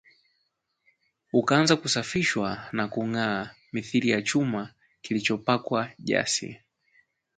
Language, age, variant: Swahili, 19-29, Kiswahili cha Bara ya Tanzania